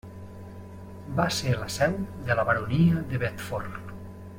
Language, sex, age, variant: Catalan, male, 40-49, Septentrional